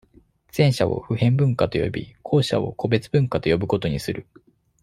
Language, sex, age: Japanese, male, 30-39